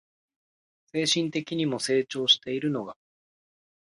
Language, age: Japanese, 30-39